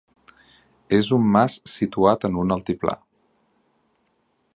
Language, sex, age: Catalan, male, 30-39